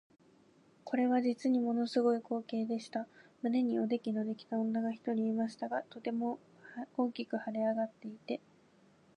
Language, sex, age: Japanese, female, 19-29